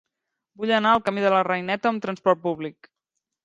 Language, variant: Catalan, Central